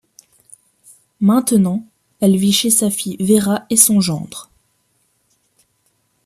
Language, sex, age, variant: French, female, 19-29, Français de métropole